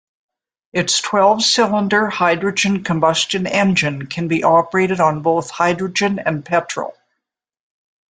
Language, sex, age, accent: English, female, 60-69, Canadian English